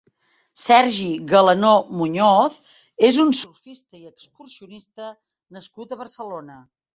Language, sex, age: Catalan, female, 60-69